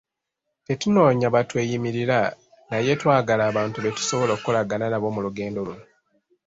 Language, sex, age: Ganda, male, 90+